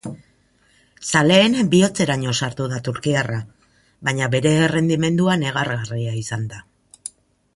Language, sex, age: Basque, female, 50-59